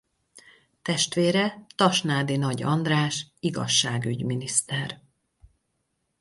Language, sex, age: Hungarian, female, 40-49